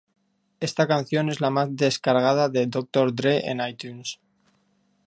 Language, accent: Spanish, España: Norte peninsular (Asturias, Castilla y León, Cantabria, País Vasco, Navarra, Aragón, La Rioja, Guadalajara, Cuenca)